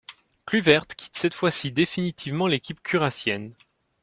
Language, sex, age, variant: French, male, 19-29, Français de métropole